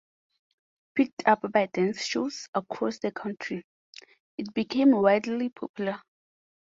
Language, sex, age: English, female, 19-29